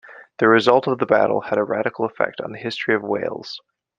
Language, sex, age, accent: English, male, 19-29, United States English